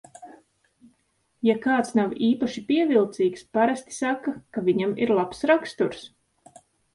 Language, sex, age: Latvian, female, 40-49